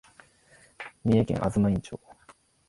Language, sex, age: Japanese, male, 19-29